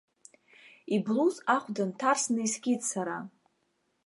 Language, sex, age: Abkhazian, female, 30-39